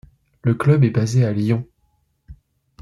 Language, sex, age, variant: French, male, under 19, Français de métropole